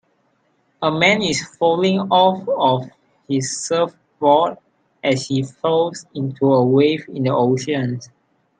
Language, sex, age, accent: English, male, 19-29, Malaysian English